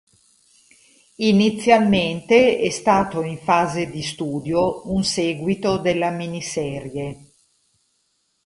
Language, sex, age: Italian, female, 40-49